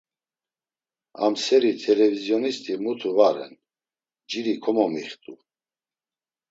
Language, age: Laz, 50-59